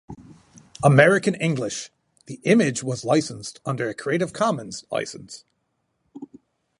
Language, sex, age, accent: English, male, 40-49, United States English